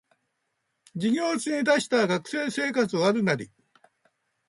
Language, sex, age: Japanese, male, 60-69